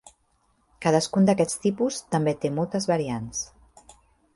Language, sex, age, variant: Catalan, female, 40-49, Central